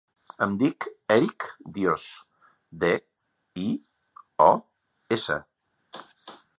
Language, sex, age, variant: Catalan, male, 50-59, Central